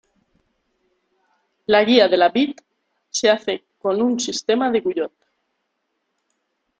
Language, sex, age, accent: Spanish, female, 30-39, España: Centro-Sur peninsular (Madrid, Toledo, Castilla-La Mancha)